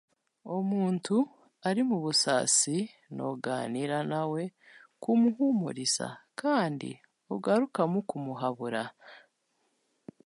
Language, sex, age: Chiga, female, 30-39